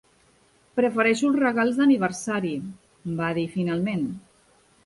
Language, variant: Catalan, Central